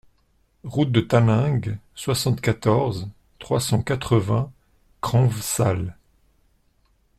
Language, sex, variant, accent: French, male, Français d'Europe, Français de Suisse